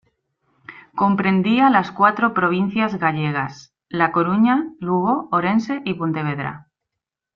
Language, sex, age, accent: Spanish, female, 40-49, España: Centro-Sur peninsular (Madrid, Toledo, Castilla-La Mancha)